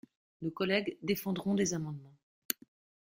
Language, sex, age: French, female, 50-59